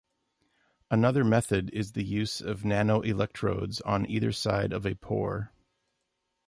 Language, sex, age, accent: English, male, 40-49, United States English